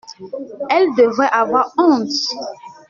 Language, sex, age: French, female, 19-29